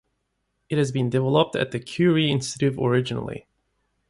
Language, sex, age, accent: English, male, 30-39, United States English